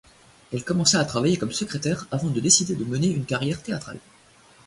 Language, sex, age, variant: French, male, 19-29, Français de métropole